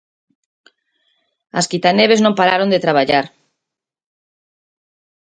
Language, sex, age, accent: Galician, female, 50-59, Central (gheada)